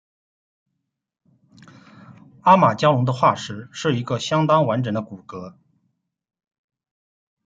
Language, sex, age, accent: Chinese, male, 30-39, 出生地：江苏省